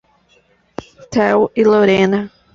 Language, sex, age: Portuguese, female, 19-29